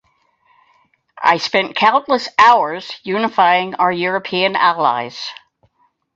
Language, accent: English, United States English